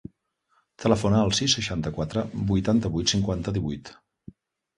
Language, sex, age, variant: Catalan, male, 40-49, Central